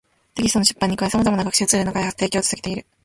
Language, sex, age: Japanese, female, 19-29